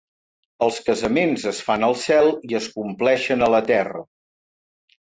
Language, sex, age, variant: Catalan, male, 60-69, Central